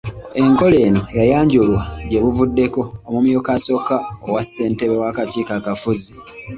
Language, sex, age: Ganda, male, 19-29